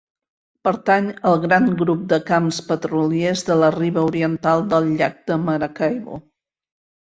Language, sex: Catalan, female